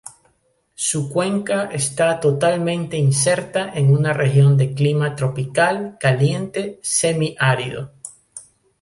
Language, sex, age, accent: Spanish, male, 40-49, Andino-Pacífico: Colombia, Perú, Ecuador, oeste de Bolivia y Venezuela andina